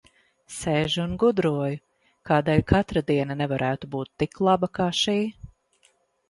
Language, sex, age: Latvian, female, 40-49